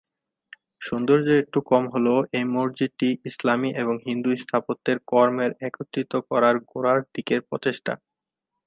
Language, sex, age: Bengali, male, 19-29